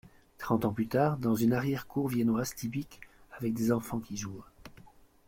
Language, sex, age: French, male, 30-39